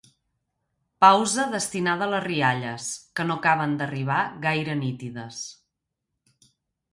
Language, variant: Catalan, Central